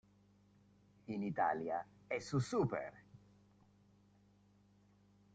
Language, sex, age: Italian, male, 40-49